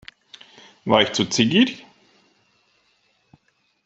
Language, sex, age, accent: German, male, 40-49, Deutschland Deutsch